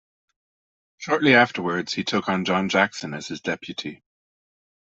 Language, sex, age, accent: English, male, 30-39, Canadian English